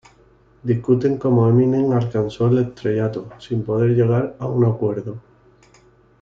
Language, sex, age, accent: Spanish, male, 30-39, España: Sur peninsular (Andalucia, Extremadura, Murcia)